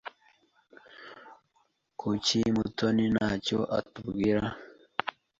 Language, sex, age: Kinyarwanda, male, 19-29